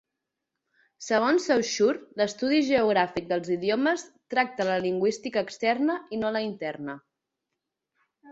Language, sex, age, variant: Catalan, female, 30-39, Central